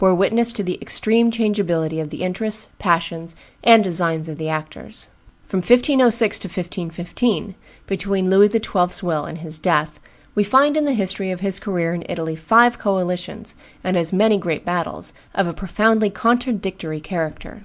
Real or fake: real